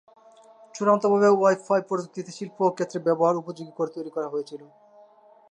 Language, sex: Bengali, male